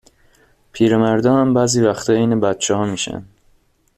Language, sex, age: Persian, male, 19-29